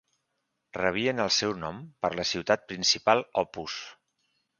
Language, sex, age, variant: Catalan, male, 40-49, Central